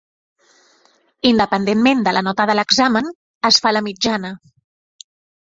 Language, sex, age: Catalan, female, 30-39